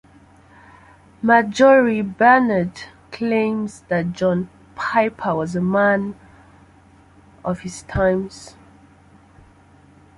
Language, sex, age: English, female, 30-39